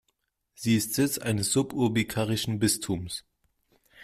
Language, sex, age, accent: German, male, under 19, Deutschland Deutsch